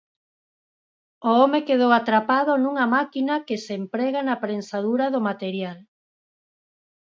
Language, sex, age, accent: Galician, female, 50-59, Normativo (estándar)